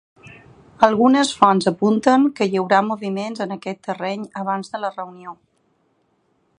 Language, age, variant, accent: Catalan, 30-39, Balear, balear; Palma